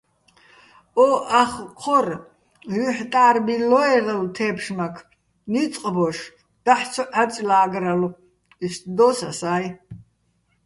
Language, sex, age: Bats, female, 70-79